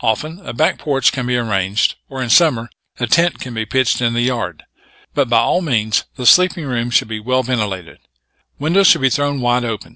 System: none